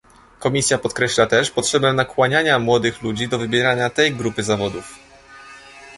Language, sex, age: Polish, male, 19-29